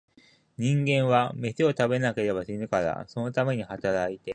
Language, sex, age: Japanese, male, 19-29